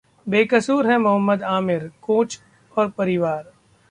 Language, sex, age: Hindi, male, 30-39